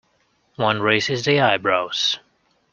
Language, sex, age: English, male, 19-29